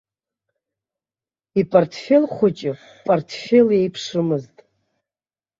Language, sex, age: Abkhazian, female, 30-39